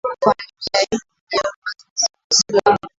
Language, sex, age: Swahili, female, 19-29